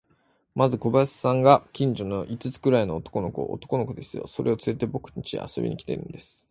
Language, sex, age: Japanese, male, 19-29